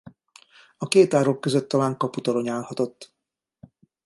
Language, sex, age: Hungarian, male, 50-59